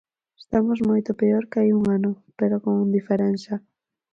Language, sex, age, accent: Galician, female, under 19, Atlántico (seseo e gheada)